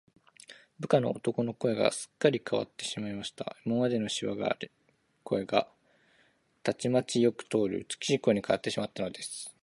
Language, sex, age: Japanese, male, 19-29